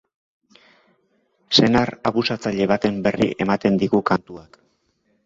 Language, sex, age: Basque, male, 50-59